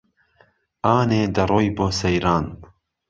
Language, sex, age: Central Kurdish, male, 40-49